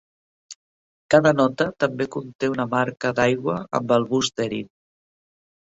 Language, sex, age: Catalan, female, 60-69